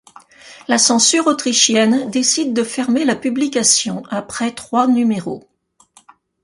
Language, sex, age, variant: French, female, 60-69, Français de métropole